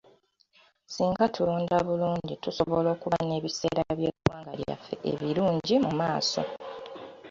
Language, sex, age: Ganda, female, 19-29